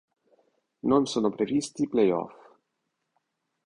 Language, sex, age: Italian, male, 50-59